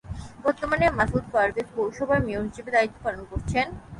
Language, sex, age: Bengali, female, 19-29